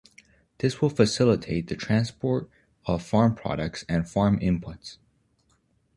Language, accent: English, Canadian English